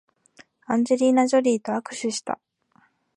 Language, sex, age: Japanese, female, 19-29